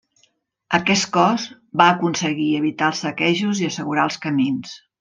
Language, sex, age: Catalan, female, 60-69